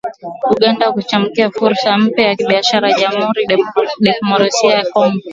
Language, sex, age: Swahili, female, 19-29